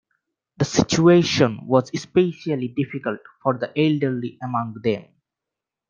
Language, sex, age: English, male, 19-29